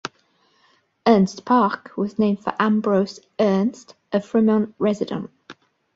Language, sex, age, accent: English, female, 40-49, England English